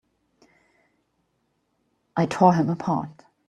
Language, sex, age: English, female, 50-59